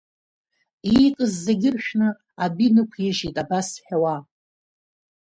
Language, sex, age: Abkhazian, female, 40-49